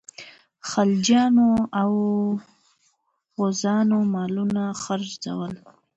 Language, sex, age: Pashto, female, 19-29